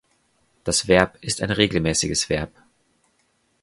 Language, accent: German, Deutschland Deutsch